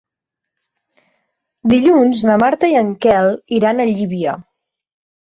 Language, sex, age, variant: Catalan, female, 19-29, Central